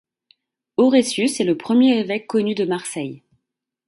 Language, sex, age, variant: French, female, 30-39, Français de métropole